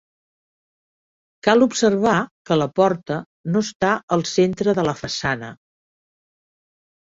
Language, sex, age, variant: Catalan, female, 60-69, Central